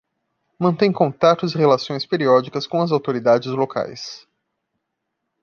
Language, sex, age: Portuguese, male, 30-39